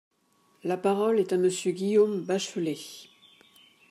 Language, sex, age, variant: French, female, 40-49, Français de métropole